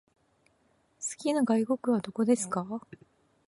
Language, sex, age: Japanese, female, 30-39